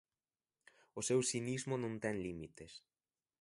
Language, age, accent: Galician, 19-29, Atlántico (seseo e gheada)